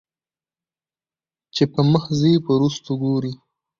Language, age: Pashto, 19-29